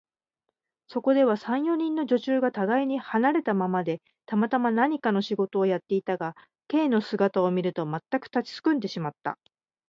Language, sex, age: Japanese, female, 40-49